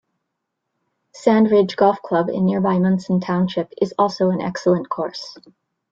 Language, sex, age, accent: English, female, 30-39, United States English